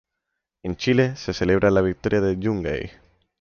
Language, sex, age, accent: Spanish, male, 19-29, España: Centro-Sur peninsular (Madrid, Toledo, Castilla-La Mancha); España: Islas Canarias